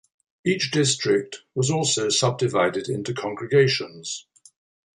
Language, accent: English, England English